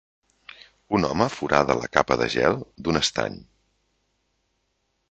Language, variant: Catalan, Nord-Occidental